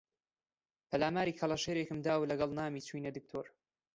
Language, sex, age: Central Kurdish, male, 19-29